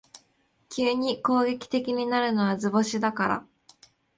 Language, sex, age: Japanese, female, 19-29